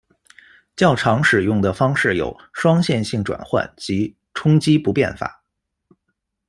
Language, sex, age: Chinese, male, 19-29